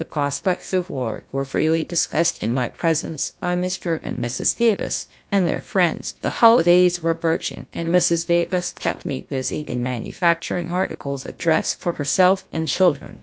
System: TTS, GlowTTS